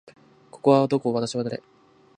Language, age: Japanese, 19-29